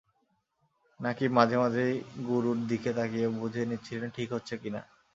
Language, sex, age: Bengali, male, 19-29